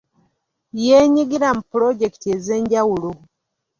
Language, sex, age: Ganda, female, 50-59